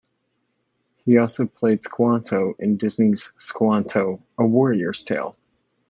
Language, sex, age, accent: English, male, 19-29, United States English